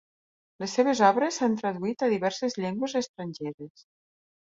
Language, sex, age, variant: Catalan, female, 40-49, Septentrional